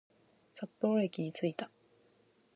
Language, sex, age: Japanese, female, 19-29